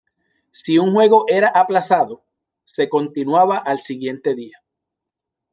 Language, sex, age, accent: Spanish, male, 40-49, Caribe: Cuba, Venezuela, Puerto Rico, República Dominicana, Panamá, Colombia caribeña, México caribeño, Costa del golfo de México